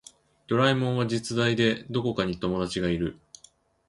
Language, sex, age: Japanese, male, 19-29